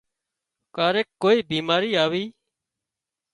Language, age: Wadiyara Koli, 30-39